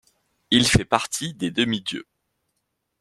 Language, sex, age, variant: French, male, 30-39, Français de métropole